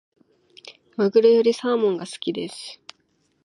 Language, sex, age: Japanese, female, 19-29